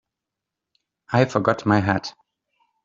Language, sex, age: English, male, 40-49